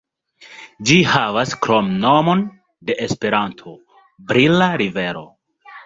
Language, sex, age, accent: Esperanto, male, 19-29, Internacia